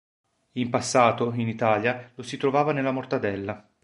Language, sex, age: Italian, male, 40-49